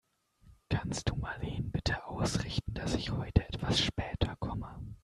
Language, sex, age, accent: German, male, 19-29, Deutschland Deutsch